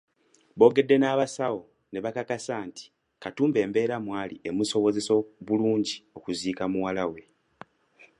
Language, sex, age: Ganda, male, 19-29